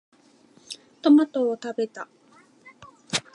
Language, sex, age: Japanese, female, 19-29